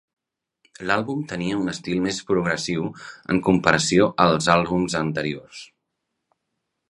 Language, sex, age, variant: Catalan, male, 40-49, Central